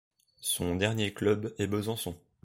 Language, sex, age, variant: French, male, under 19, Français de métropole